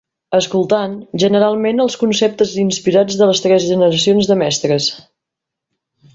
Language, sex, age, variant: Catalan, female, 40-49, Central